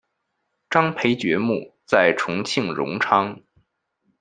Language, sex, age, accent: Chinese, male, 19-29, 出生地：北京市